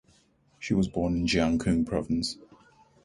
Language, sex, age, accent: English, male, 19-29, Southern African (South Africa, Zimbabwe, Namibia)